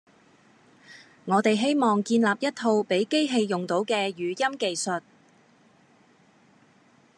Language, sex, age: Cantonese, female, 30-39